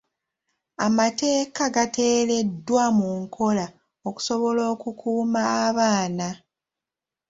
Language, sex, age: Ganda, female, 19-29